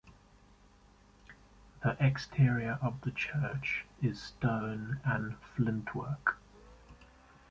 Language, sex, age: English, male, 30-39